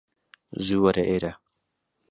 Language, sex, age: Central Kurdish, male, 30-39